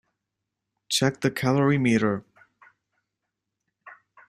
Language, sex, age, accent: English, male, 19-29, United States English